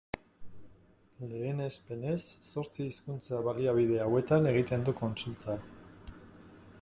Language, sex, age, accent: Basque, male, 50-59, Erdialdekoa edo Nafarra (Gipuzkoa, Nafarroa)